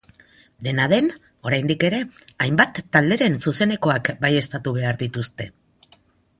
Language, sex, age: Basque, female, 50-59